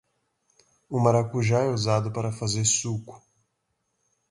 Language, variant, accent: Portuguese, Portuguese (Brasil), Nordestino